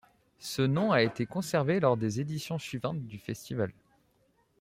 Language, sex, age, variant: French, male, 30-39, Français de métropole